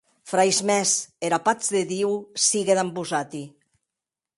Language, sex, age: Occitan, female, 60-69